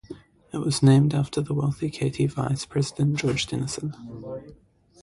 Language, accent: English, New Zealand English